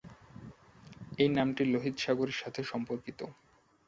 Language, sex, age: Bengali, male, 19-29